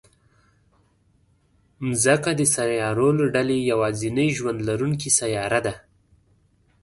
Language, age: Pashto, 19-29